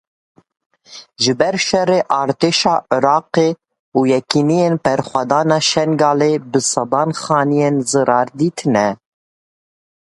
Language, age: Kurdish, 19-29